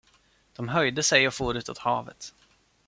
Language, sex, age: Swedish, male, 19-29